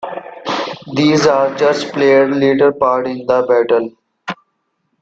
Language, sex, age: English, male, 19-29